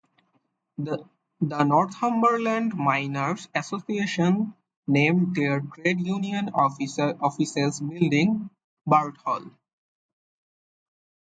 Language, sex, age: English, male, 19-29